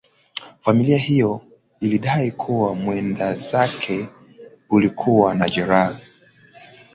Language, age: Swahili, 19-29